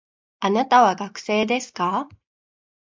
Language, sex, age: Japanese, female, 19-29